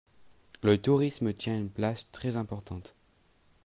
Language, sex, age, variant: French, male, under 19, Français de métropole